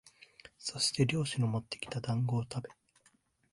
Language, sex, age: Japanese, male, 19-29